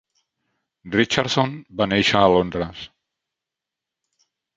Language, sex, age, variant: Catalan, male, 60-69, Central